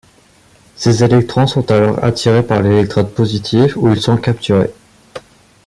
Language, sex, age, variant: French, male, 19-29, Français de métropole